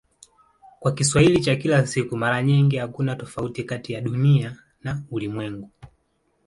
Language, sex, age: Swahili, male, 19-29